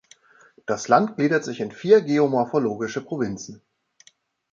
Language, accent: German, Deutschland Deutsch